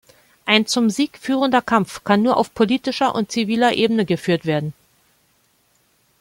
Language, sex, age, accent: German, female, 50-59, Deutschland Deutsch